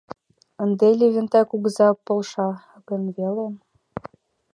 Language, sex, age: Mari, female, under 19